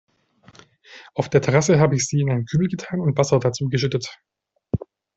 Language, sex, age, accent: German, male, 30-39, Deutschland Deutsch